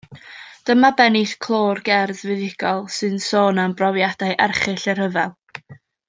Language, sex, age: Welsh, female, 19-29